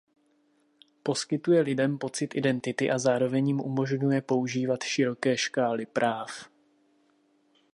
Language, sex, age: Czech, male, 30-39